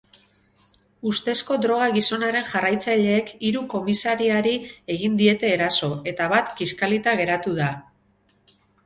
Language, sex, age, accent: Basque, female, 40-49, Mendebalekoa (Araba, Bizkaia, Gipuzkoako mendebaleko herri batzuk)